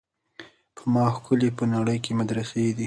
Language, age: Pashto, under 19